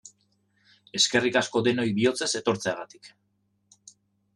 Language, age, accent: Basque, 40-49, Erdialdekoa edo Nafarra (Gipuzkoa, Nafarroa)